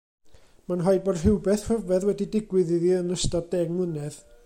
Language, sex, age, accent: Welsh, male, 40-49, Y Deyrnas Unedig Cymraeg